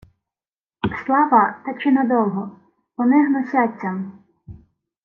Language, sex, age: Ukrainian, female, 19-29